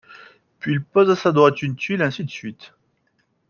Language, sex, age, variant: French, male, 30-39, Français de métropole